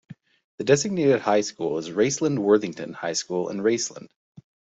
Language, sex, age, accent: English, male, 19-29, Canadian English